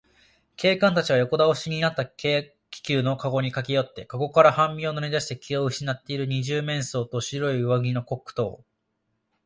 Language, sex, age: Japanese, male, 19-29